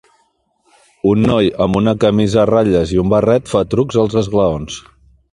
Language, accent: Catalan, Empordanès